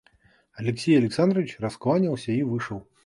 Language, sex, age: Russian, male, 40-49